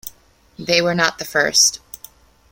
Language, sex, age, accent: English, female, 30-39, United States English